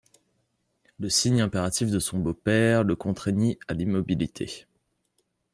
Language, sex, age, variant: French, male, 19-29, Français de métropole